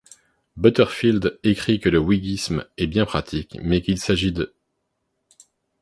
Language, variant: French, Français de métropole